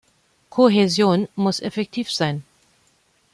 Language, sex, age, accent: German, female, 50-59, Deutschland Deutsch